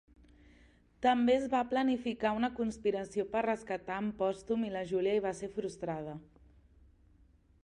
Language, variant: Catalan, Central